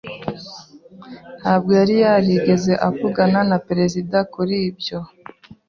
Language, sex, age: Kinyarwanda, female, 30-39